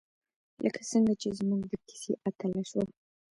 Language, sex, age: Pashto, female, 19-29